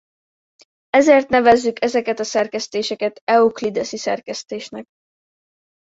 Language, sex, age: Hungarian, female, under 19